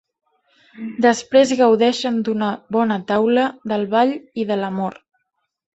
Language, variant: Catalan, Balear